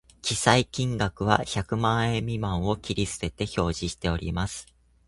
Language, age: Japanese, 19-29